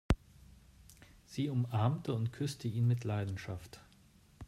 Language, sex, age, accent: German, male, 40-49, Deutschland Deutsch